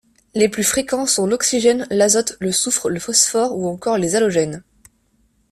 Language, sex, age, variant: French, female, 19-29, Français de métropole